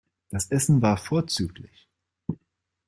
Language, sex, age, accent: German, male, 30-39, Deutschland Deutsch